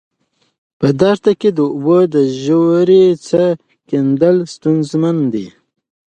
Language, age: Pashto, 30-39